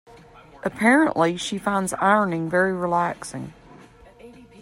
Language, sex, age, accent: English, female, 50-59, United States English